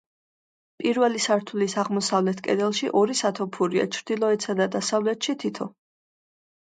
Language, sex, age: Georgian, female, 19-29